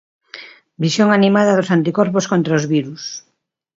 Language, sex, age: Galician, female, 60-69